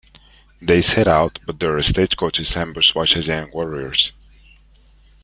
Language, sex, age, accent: English, male, 40-49, United States English